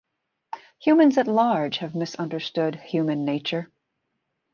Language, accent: English, United States English